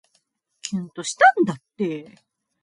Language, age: Japanese, 19-29